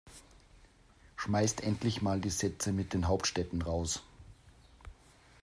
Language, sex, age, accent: German, male, 50-59, Österreichisches Deutsch